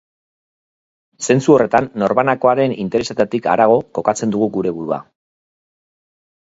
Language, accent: Basque, Erdialdekoa edo Nafarra (Gipuzkoa, Nafarroa)